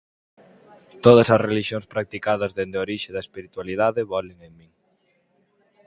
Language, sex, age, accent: Galician, male, 19-29, Atlántico (seseo e gheada)